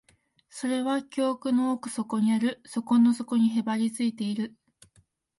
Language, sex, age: Japanese, female, 19-29